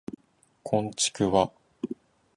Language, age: Japanese, under 19